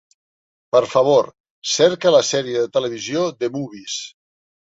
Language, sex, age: Catalan, male, 50-59